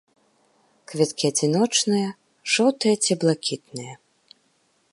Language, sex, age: Belarusian, female, 19-29